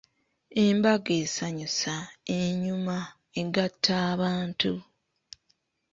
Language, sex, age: Ganda, female, 30-39